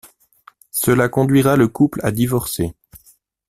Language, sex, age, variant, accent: French, male, 40-49, Français d'Europe, Français de Suisse